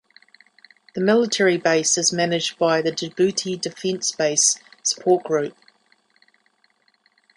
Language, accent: English, New Zealand English